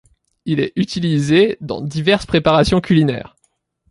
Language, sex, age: French, male, under 19